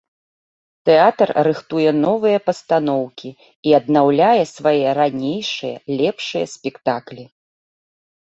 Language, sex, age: Belarusian, female, 40-49